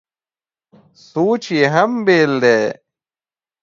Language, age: Pashto, 19-29